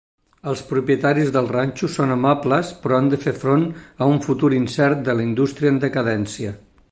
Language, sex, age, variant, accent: Catalan, male, 60-69, Nord-Occidental, nord-occidental